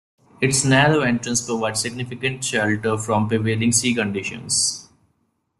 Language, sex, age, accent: English, male, 19-29, India and South Asia (India, Pakistan, Sri Lanka)